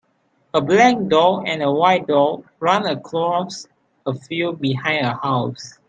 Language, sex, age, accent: English, male, 19-29, Malaysian English